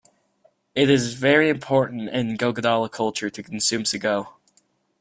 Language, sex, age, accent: English, male, under 19, United States English